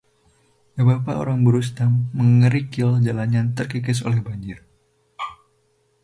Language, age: Indonesian, 19-29